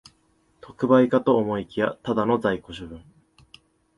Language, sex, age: Japanese, male, 19-29